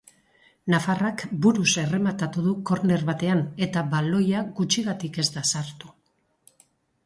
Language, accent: Basque, Erdialdekoa edo Nafarra (Gipuzkoa, Nafarroa)